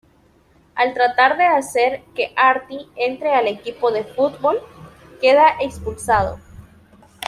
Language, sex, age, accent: Spanish, female, 19-29, América central